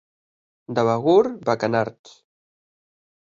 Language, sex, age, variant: Catalan, male, 19-29, Central